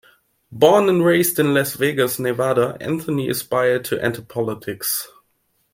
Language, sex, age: English, male, 19-29